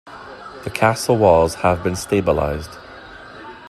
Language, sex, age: English, male, 30-39